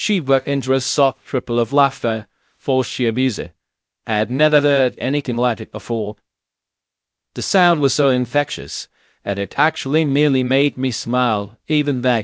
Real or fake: fake